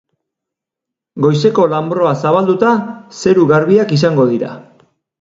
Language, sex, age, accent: Basque, male, 40-49, Erdialdekoa edo Nafarra (Gipuzkoa, Nafarroa)